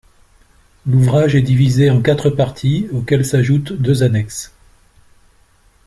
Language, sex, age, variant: French, male, 60-69, Français de métropole